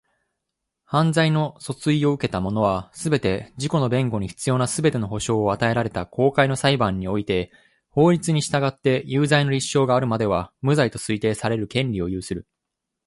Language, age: Japanese, 19-29